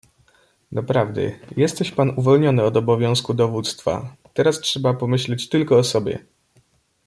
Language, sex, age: Polish, male, 19-29